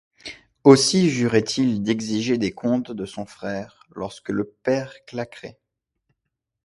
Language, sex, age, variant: French, male, 19-29, Français de métropole